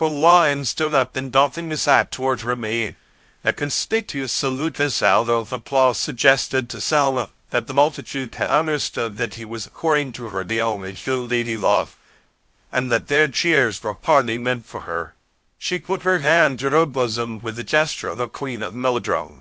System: TTS, VITS